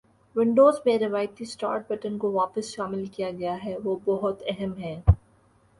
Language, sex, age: Urdu, female, 19-29